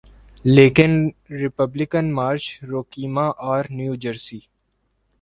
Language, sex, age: Urdu, male, 19-29